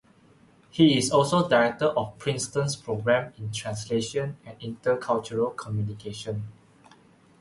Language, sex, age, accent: English, male, 19-29, Malaysian English